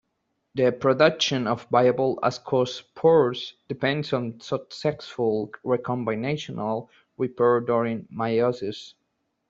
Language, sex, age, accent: English, male, 19-29, United States English